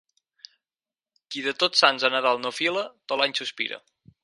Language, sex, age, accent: Catalan, male, 19-29, Garrotxi